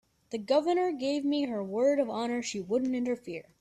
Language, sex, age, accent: English, male, under 19, United States English